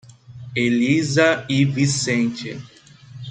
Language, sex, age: Portuguese, male, 30-39